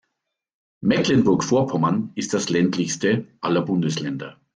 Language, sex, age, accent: German, male, 50-59, Deutschland Deutsch